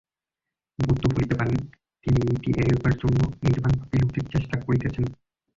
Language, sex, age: Bengali, male, 19-29